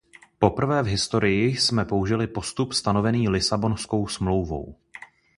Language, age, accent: Czech, 19-29, pražský